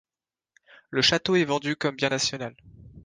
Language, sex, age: French, male, 19-29